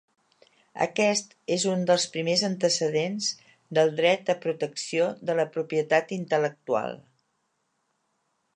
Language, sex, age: Catalan, female, 60-69